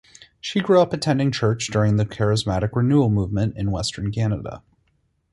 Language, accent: English, United States English